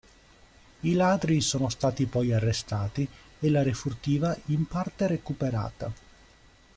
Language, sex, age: Italian, male, 30-39